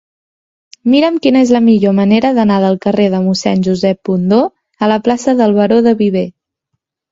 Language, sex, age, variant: Catalan, female, 19-29, Central